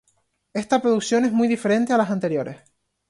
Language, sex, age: Spanish, male, 19-29